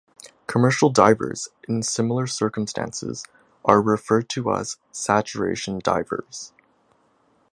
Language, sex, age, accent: English, male, 19-29, Canadian English